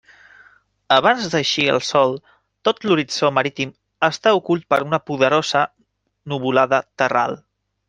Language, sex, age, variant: Catalan, male, 19-29, Central